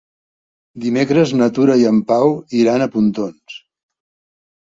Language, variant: Catalan, Central